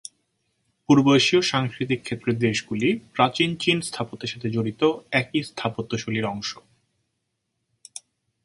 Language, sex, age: Bengali, male, 30-39